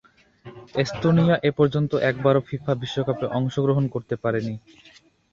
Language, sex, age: Bengali, male, 19-29